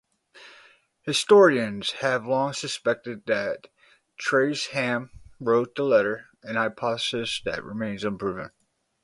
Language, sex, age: English, male, 30-39